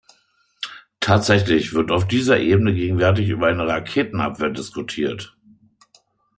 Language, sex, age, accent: German, male, 50-59, Deutschland Deutsch